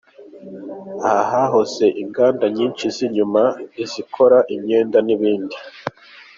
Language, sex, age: Kinyarwanda, male, 19-29